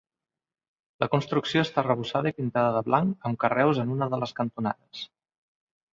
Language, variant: Catalan, Central